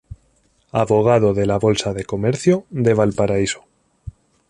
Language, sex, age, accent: Spanish, male, 30-39, España: Norte peninsular (Asturias, Castilla y León, Cantabria, País Vasco, Navarra, Aragón, La Rioja, Guadalajara, Cuenca)